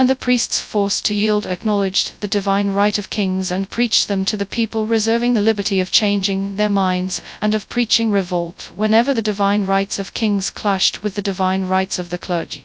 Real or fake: fake